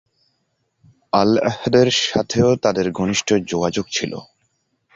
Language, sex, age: Bengali, male, 19-29